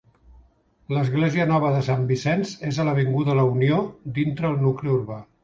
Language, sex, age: Catalan, male, 70-79